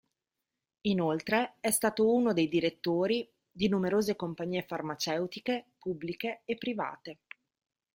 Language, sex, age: Italian, female, 30-39